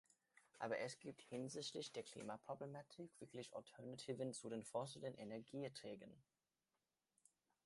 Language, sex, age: German, male, under 19